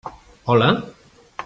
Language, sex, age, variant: Catalan, male, 50-59, Central